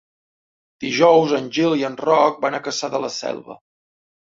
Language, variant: Catalan, Central